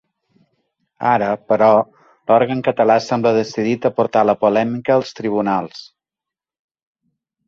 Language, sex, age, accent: Catalan, male, 40-49, balear; central